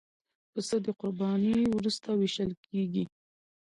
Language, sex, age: Pashto, female, 19-29